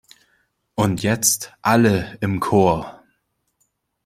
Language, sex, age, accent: German, male, 19-29, Deutschland Deutsch